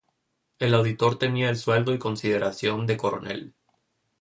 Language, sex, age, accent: Spanish, male, 30-39, México